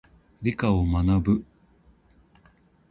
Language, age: Japanese, 50-59